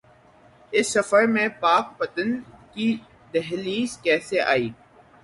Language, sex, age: Urdu, male, 19-29